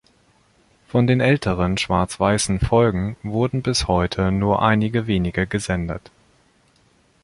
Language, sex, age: German, male, 30-39